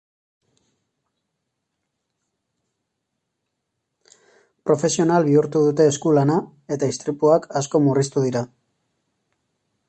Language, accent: Basque, Erdialdekoa edo Nafarra (Gipuzkoa, Nafarroa)